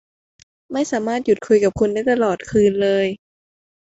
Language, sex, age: Thai, female, under 19